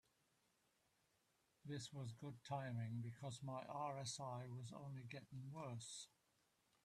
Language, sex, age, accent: English, male, 70-79, England English